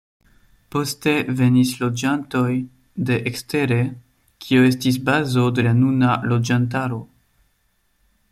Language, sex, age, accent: Esperanto, male, 19-29, Internacia